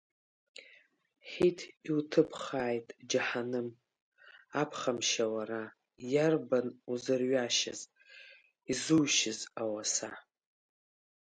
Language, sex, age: Abkhazian, female, 50-59